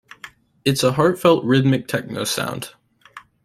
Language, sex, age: English, male, under 19